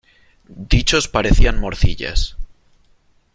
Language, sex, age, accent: Spanish, male, 30-39, España: Norte peninsular (Asturias, Castilla y León, Cantabria, País Vasco, Navarra, Aragón, La Rioja, Guadalajara, Cuenca)